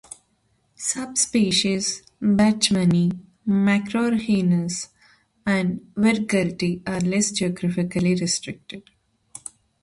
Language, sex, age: English, female, 30-39